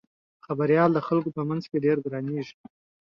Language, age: Pashto, 19-29